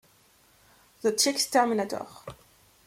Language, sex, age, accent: English, female, 19-29, England English